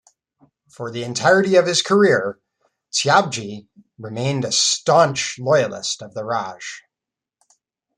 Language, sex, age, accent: English, male, 40-49, Canadian English